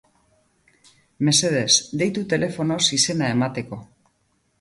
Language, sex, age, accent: Basque, female, 50-59, Mendebalekoa (Araba, Bizkaia, Gipuzkoako mendebaleko herri batzuk)